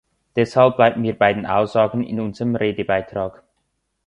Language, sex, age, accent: German, male, 19-29, Schweizerdeutsch